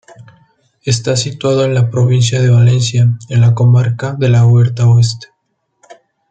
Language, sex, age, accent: Spanish, male, under 19, México